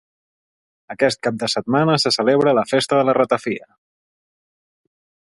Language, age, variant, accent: Catalan, 30-39, Central, central